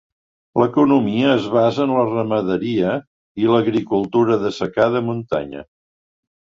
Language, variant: Catalan, Central